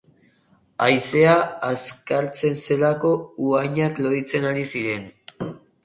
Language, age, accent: Basque, under 19, Erdialdekoa edo Nafarra (Gipuzkoa, Nafarroa)